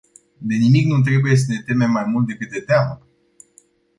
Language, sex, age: Romanian, male, 19-29